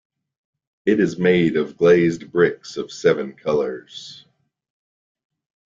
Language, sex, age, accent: English, male, 40-49, United States English